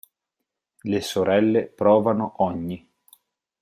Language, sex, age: Italian, male, 19-29